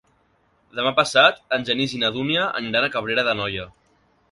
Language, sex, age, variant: Catalan, male, 19-29, Central